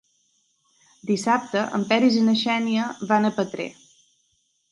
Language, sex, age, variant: Catalan, female, 30-39, Balear